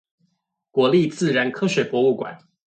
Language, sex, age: Chinese, male, 30-39